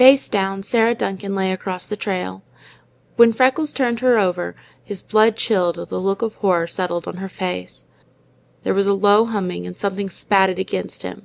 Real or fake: real